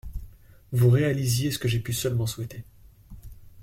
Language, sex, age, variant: French, male, 19-29, Français de métropole